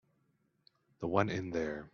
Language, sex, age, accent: English, male, 19-29, Canadian English